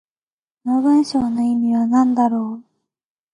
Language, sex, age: Japanese, female, 19-29